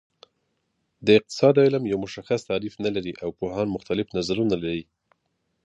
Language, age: Pashto, 30-39